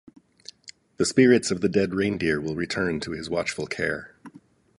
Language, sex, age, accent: English, male, 50-59, United States English